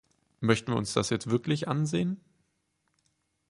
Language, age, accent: German, 19-29, Deutschland Deutsch